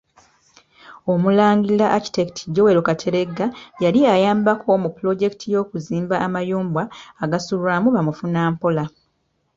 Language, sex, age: Ganda, female, 30-39